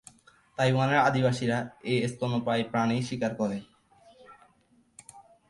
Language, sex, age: Bengali, male, 19-29